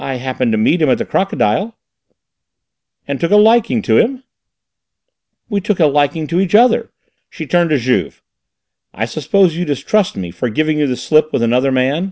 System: none